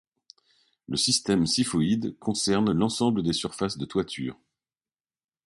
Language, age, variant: French, 50-59, Français de métropole